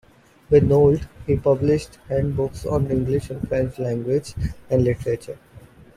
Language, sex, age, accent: English, male, 19-29, India and South Asia (India, Pakistan, Sri Lanka)